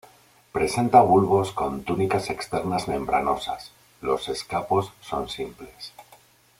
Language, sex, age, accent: Spanish, male, 40-49, España: Norte peninsular (Asturias, Castilla y León, Cantabria, País Vasco, Navarra, Aragón, La Rioja, Guadalajara, Cuenca)